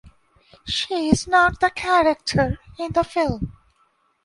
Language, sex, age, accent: English, male, 19-29, India and South Asia (India, Pakistan, Sri Lanka)